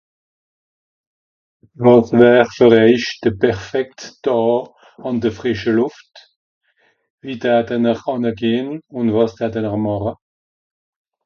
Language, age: Swiss German, 60-69